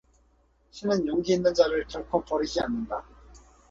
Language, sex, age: Korean, male, 40-49